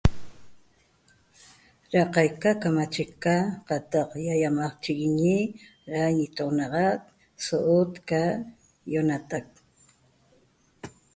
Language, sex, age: Toba, female, 50-59